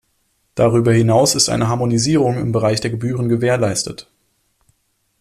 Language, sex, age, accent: German, male, 19-29, Deutschland Deutsch